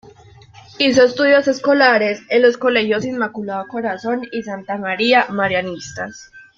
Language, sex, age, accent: Spanish, female, under 19, América central